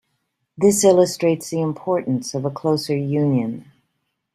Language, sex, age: English, female, 60-69